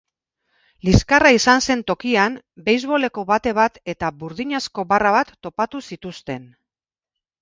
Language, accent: Basque, Mendebalekoa (Araba, Bizkaia, Gipuzkoako mendebaleko herri batzuk)